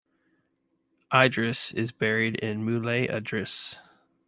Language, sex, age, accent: English, male, 30-39, Canadian English